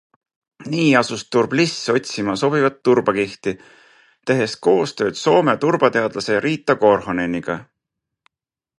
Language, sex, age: Estonian, male, 40-49